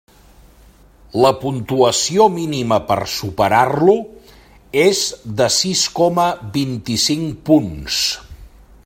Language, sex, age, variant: Catalan, male, 60-69, Central